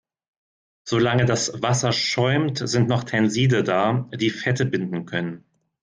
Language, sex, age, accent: German, male, 30-39, Deutschland Deutsch